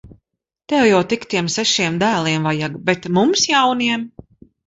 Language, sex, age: Latvian, female, 40-49